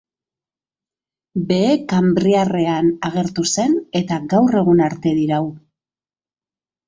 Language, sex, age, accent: Basque, female, 50-59, Mendebalekoa (Araba, Bizkaia, Gipuzkoako mendebaleko herri batzuk)